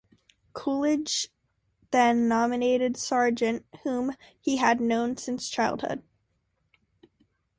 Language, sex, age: English, female, under 19